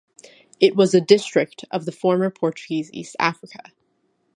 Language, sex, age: English, female, 19-29